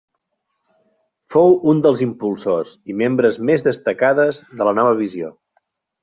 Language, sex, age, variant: Catalan, male, 30-39, Nord-Occidental